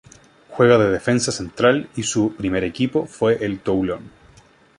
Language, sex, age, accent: Spanish, male, 19-29, Chileno: Chile, Cuyo